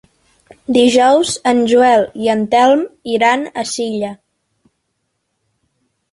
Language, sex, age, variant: Catalan, female, under 19, Central